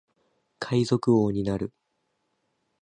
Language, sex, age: Japanese, male, 19-29